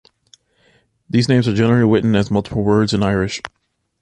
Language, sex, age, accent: English, male, 30-39, United States English